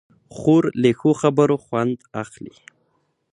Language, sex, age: Pashto, male, under 19